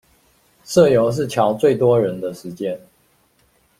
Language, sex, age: Chinese, male, 50-59